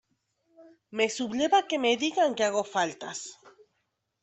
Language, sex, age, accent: Spanish, female, 30-39, Andino-Pacífico: Colombia, Perú, Ecuador, oeste de Bolivia y Venezuela andina